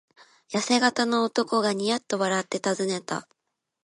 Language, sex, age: Japanese, female, under 19